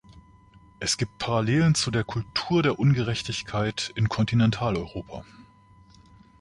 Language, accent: German, Deutschland Deutsch